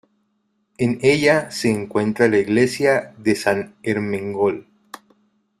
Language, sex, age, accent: Spanish, male, 30-39, México